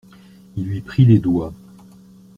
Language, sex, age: French, male, 60-69